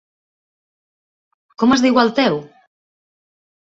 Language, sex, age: Catalan, female, 40-49